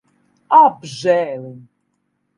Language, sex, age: Latvian, female, 40-49